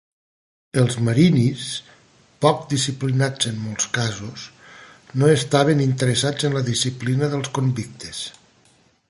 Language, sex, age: Catalan, male, 60-69